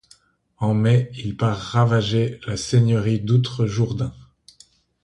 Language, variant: French, Français d'Europe